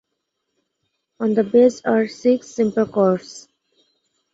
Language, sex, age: English, female, 19-29